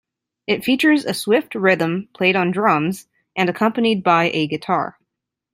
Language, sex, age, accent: English, female, 19-29, United States English